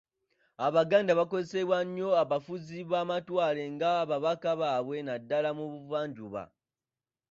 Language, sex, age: Ganda, male, 19-29